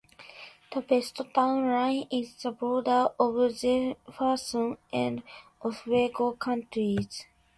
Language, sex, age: English, female, 19-29